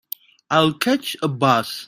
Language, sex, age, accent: English, male, 50-59, Malaysian English